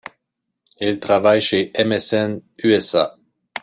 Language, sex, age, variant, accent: French, male, 40-49, Français d'Amérique du Nord, Français du Canada